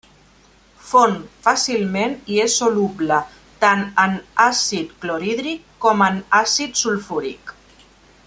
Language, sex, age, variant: Catalan, female, 40-49, Central